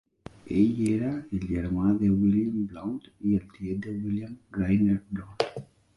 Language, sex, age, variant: Catalan, male, 40-49, Central